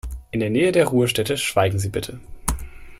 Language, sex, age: German, male, 19-29